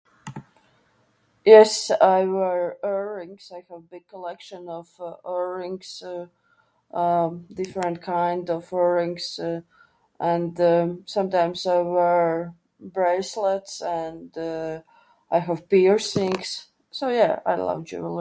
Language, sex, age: English, female, 30-39